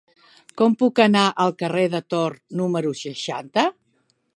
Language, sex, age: Catalan, female, 70-79